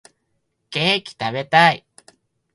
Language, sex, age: Japanese, male, 19-29